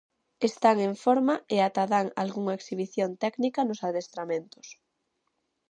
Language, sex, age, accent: Galician, female, under 19, Central (gheada)